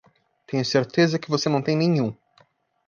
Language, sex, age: Portuguese, male, 30-39